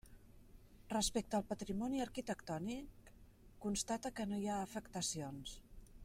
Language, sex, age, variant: Catalan, female, 50-59, Central